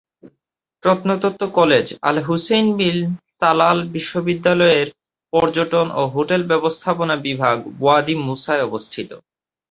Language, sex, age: Bengali, male, under 19